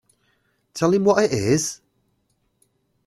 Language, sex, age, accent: English, male, 40-49, England English